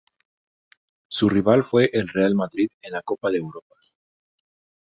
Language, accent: Spanish, México